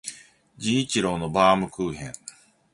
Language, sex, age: Japanese, male, 50-59